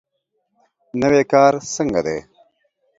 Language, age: Pashto, 30-39